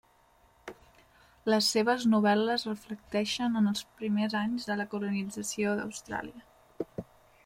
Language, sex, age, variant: Catalan, female, 19-29, Central